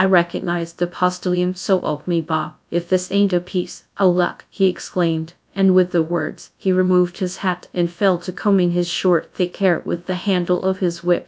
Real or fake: fake